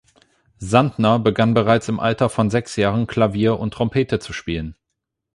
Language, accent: German, Deutschland Deutsch